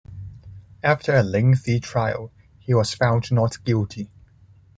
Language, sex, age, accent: English, male, 19-29, Hong Kong English